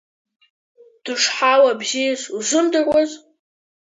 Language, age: Abkhazian, under 19